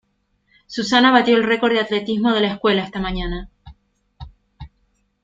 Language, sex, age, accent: Spanish, female, 40-49, Rioplatense: Argentina, Uruguay, este de Bolivia, Paraguay